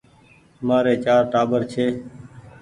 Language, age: Goaria, 19-29